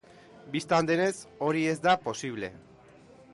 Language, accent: Basque, Mendebalekoa (Araba, Bizkaia, Gipuzkoako mendebaleko herri batzuk)